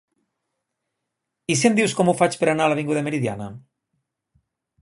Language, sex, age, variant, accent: Catalan, male, 30-39, Nord-Occidental, nord-occidental